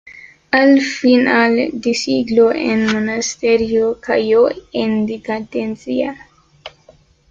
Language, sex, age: Spanish, female, 19-29